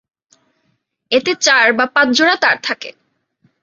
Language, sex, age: Bengali, female, 19-29